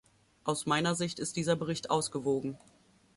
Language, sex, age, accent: German, female, 19-29, Deutschland Deutsch